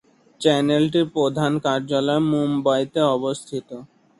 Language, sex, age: Bengali, male, 19-29